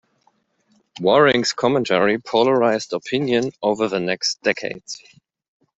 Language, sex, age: English, male, 30-39